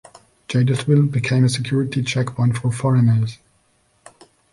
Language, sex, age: English, male, 30-39